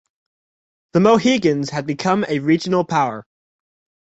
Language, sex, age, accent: English, male, under 19, New Zealand English